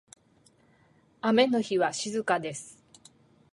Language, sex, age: Japanese, female, 50-59